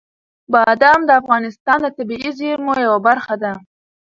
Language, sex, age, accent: Pashto, female, under 19, کندهاری لهجه